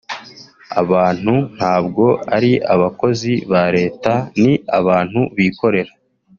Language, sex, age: Kinyarwanda, male, 19-29